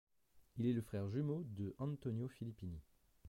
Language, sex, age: French, male, 30-39